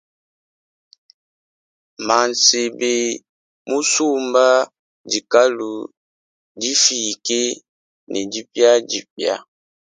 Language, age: Luba-Lulua, 19-29